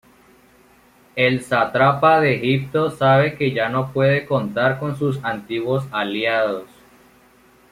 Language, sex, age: Spanish, male, under 19